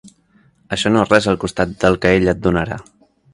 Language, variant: Catalan, Central